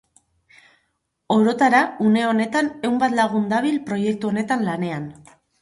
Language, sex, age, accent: Basque, female, 30-39, Mendebalekoa (Araba, Bizkaia, Gipuzkoako mendebaleko herri batzuk)